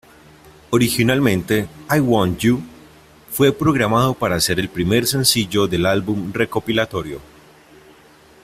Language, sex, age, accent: Spanish, male, 19-29, Andino-Pacífico: Colombia, Perú, Ecuador, oeste de Bolivia y Venezuela andina